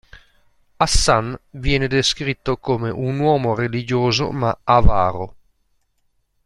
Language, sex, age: Italian, male, 40-49